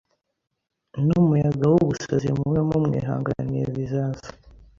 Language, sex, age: Kinyarwanda, male, under 19